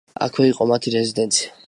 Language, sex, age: Georgian, male, under 19